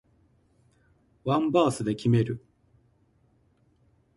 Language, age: Japanese, 50-59